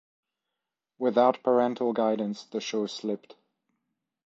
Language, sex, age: English, male, 30-39